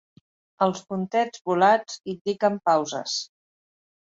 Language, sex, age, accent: Catalan, female, 50-59, Català central